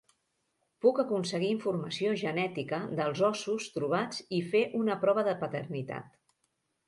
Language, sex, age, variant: Catalan, female, 50-59, Central